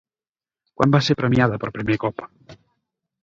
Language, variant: Catalan, Central